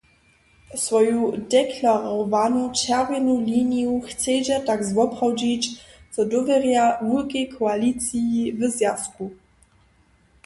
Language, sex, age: Upper Sorbian, female, under 19